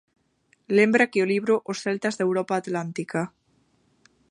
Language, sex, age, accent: Galician, female, 19-29, Atlántico (seseo e gheada); Normativo (estándar)